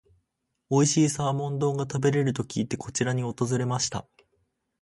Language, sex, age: Japanese, male, under 19